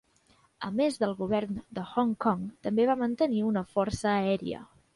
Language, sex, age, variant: Catalan, female, 19-29, Central